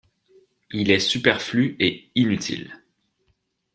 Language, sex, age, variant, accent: French, male, 30-39, Français d'Amérique du Nord, Français du Canada